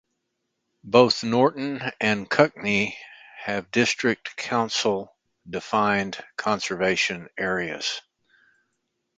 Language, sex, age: English, male, 60-69